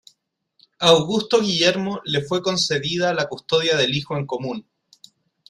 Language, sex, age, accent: Spanish, male, 30-39, Chileno: Chile, Cuyo